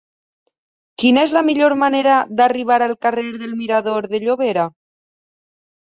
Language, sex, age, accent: Catalan, female, 30-39, valencià